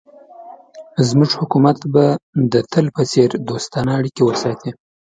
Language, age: Pashto, 30-39